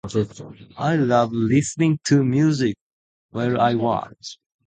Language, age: Japanese, 19-29